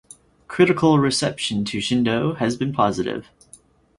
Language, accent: English, United States English